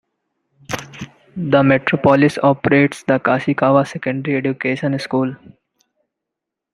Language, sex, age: English, male, 19-29